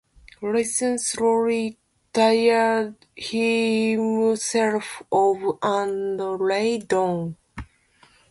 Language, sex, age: English, female, 30-39